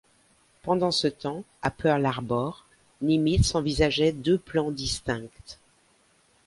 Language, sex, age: French, female, 50-59